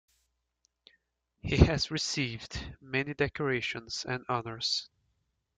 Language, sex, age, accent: English, male, 19-29, United States English